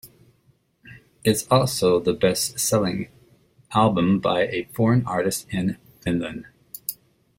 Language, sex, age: English, male, 50-59